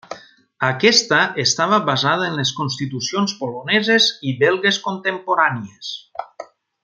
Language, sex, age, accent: Catalan, male, 40-49, valencià